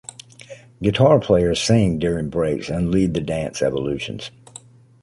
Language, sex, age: English, male, 50-59